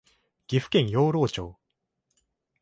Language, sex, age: Japanese, male, 19-29